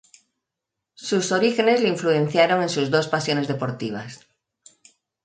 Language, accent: Spanish, España: Centro-Sur peninsular (Madrid, Toledo, Castilla-La Mancha)